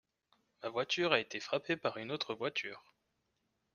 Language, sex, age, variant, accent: French, male, 19-29, Français d'Europe, Français de Suisse